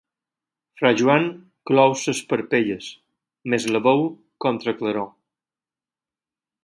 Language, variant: Catalan, Balear